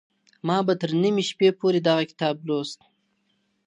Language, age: Pashto, 19-29